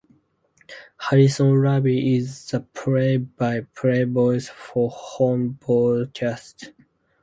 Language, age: English, 19-29